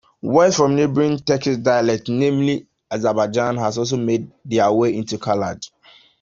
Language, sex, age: English, male, 30-39